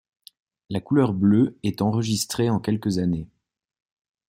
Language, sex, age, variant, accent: French, male, 19-29, Français d'Europe, Français de Suisse